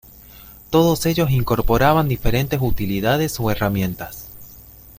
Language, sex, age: Spanish, male, 30-39